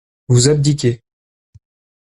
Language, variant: French, Français de métropole